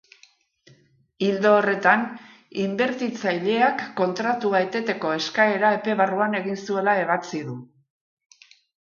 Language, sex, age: Basque, female, 60-69